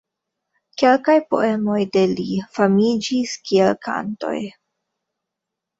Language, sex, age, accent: Esperanto, female, 19-29, Internacia